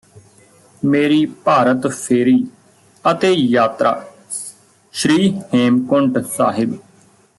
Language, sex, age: Punjabi, male, 30-39